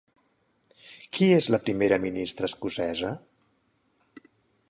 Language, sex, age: Catalan, male, 50-59